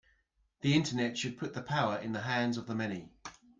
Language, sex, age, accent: English, male, 40-49, England English